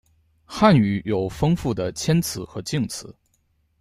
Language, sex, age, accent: Chinese, male, 19-29, 出生地：河北省